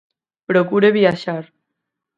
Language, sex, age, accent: Galician, female, under 19, Central (gheada); Normativo (estándar)